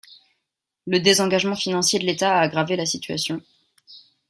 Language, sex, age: French, female, 19-29